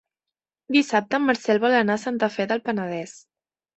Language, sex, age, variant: Catalan, female, 19-29, Central